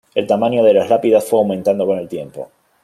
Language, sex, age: Spanish, male, 40-49